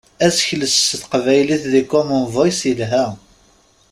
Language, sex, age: Kabyle, male, 30-39